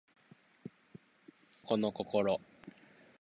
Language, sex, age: Japanese, female, 19-29